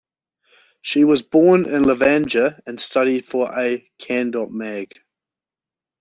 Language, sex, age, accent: English, male, 19-29, New Zealand English